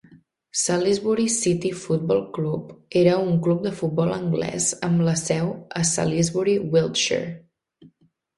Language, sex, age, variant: Catalan, female, 19-29, Septentrional